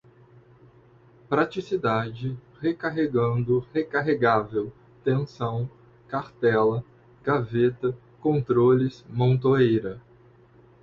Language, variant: Portuguese, Portuguese (Brasil)